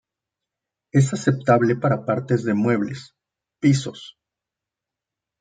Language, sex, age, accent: Spanish, male, 30-39, México